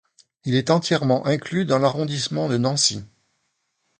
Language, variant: French, Français de métropole